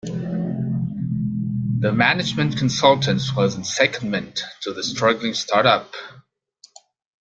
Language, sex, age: English, male, 40-49